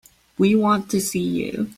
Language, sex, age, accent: English, female, 19-29, Canadian English